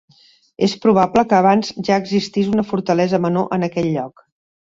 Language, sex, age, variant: Catalan, female, 60-69, Central